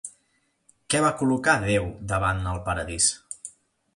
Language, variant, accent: Catalan, Central, central